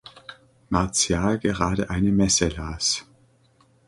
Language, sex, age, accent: German, male, under 19, Deutschland Deutsch